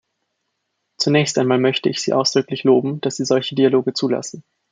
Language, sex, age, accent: German, male, 19-29, Österreichisches Deutsch